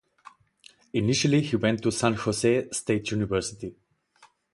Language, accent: English, German